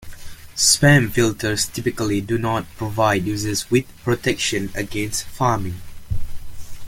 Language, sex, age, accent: English, male, 19-29, Malaysian English